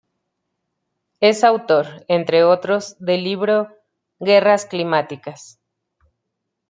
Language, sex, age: Spanish, female, 30-39